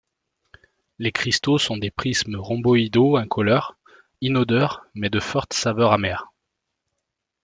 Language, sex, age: French, male, 30-39